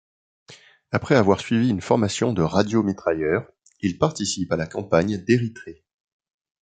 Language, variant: French, Français de métropole